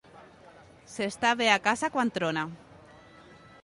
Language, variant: Catalan, Central